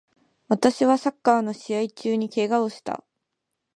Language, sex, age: Japanese, female, 19-29